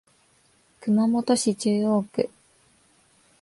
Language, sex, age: Japanese, female, 19-29